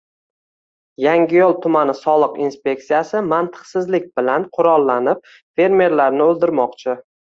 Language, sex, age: Uzbek, male, 19-29